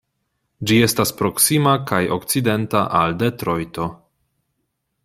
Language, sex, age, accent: Esperanto, male, 30-39, Internacia